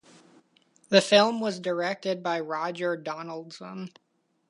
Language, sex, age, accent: English, male, 19-29, United States English